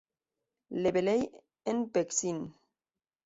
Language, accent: Spanish, España: Centro-Sur peninsular (Madrid, Toledo, Castilla-La Mancha)